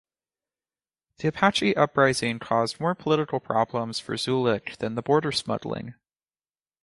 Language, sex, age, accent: English, male, 19-29, United States English